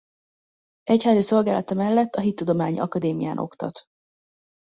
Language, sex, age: Hungarian, female, 19-29